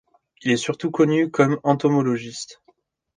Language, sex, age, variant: French, male, 19-29, Français de métropole